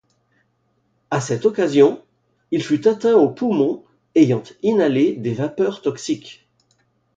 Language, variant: French, Français de métropole